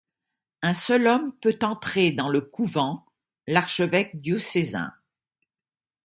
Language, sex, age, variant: French, female, 70-79, Français de métropole